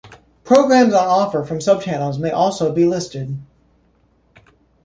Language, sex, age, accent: English, male, 30-39, United States English